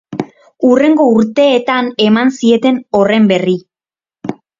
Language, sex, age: Basque, female, 19-29